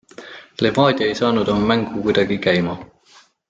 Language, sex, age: Estonian, male, 19-29